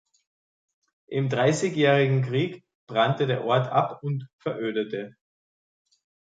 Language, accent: German, Österreichisches Deutsch